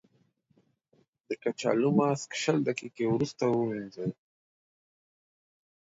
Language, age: Pashto, 19-29